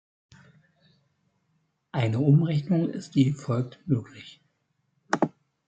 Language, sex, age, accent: German, male, 50-59, Deutschland Deutsch